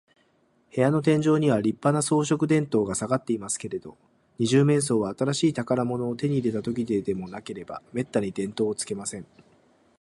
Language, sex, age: Japanese, male, 40-49